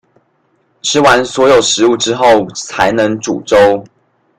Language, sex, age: Chinese, male, 19-29